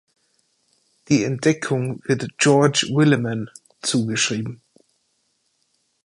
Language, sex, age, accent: German, male, 30-39, Österreichisches Deutsch